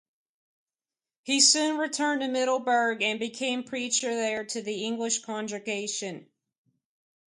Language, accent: English, United States English